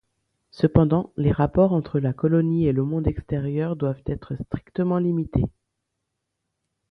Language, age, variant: French, 30-39, Français de métropole